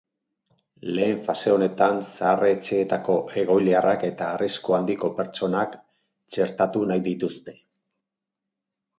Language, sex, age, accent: Basque, male, 60-69, Erdialdekoa edo Nafarra (Gipuzkoa, Nafarroa)